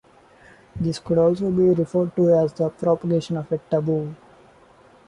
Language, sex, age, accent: English, male, 19-29, India and South Asia (India, Pakistan, Sri Lanka)